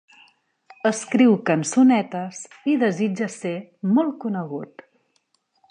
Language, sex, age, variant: Catalan, female, 50-59, Central